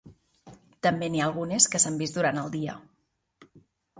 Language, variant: Catalan, Central